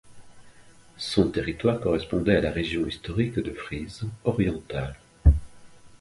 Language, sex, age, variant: French, male, 40-49, Français de métropole